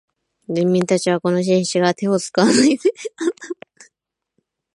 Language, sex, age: Japanese, female, 19-29